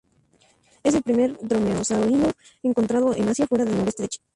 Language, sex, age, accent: Spanish, male, 19-29, México